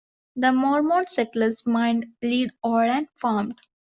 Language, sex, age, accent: English, female, 19-29, India and South Asia (India, Pakistan, Sri Lanka)